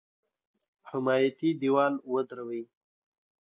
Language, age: Pashto, 30-39